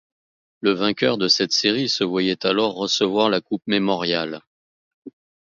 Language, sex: French, male